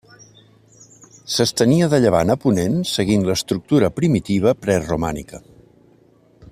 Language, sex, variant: Catalan, male, Central